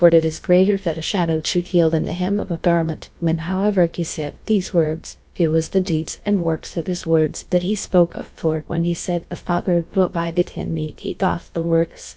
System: TTS, GlowTTS